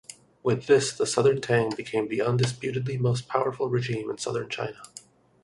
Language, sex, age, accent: English, male, 19-29, United States English